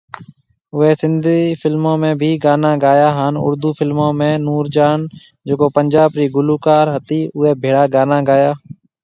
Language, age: Marwari (Pakistan), 40-49